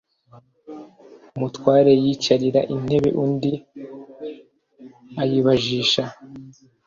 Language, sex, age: Kinyarwanda, male, 19-29